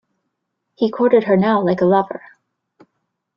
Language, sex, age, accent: English, female, 30-39, United States English